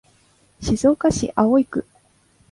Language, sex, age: Japanese, female, 19-29